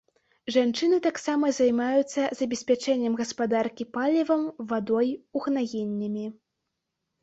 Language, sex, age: Belarusian, female, under 19